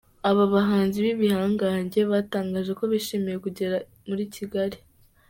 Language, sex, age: Kinyarwanda, female, under 19